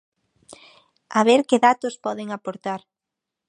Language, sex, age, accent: Galician, female, 19-29, Oriental (común en zona oriental)